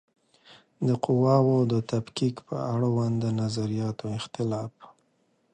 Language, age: Pashto, 40-49